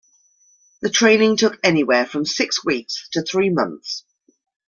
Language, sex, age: English, female, 30-39